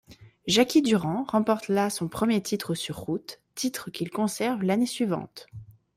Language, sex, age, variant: French, female, 19-29, Français de métropole